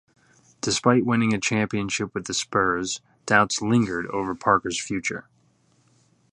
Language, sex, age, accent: English, male, 30-39, United States English